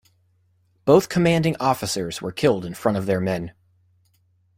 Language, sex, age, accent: English, male, 19-29, United States English